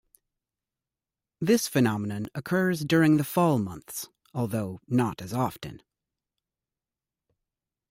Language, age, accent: English, 30-39, United States English